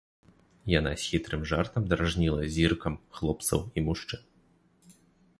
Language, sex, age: Belarusian, male, 19-29